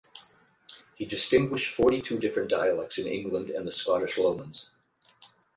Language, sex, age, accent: English, male, 50-59, United States English